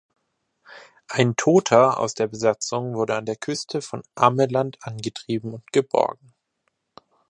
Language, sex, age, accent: German, male, under 19, Deutschland Deutsch